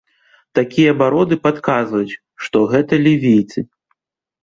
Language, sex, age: Belarusian, male, 30-39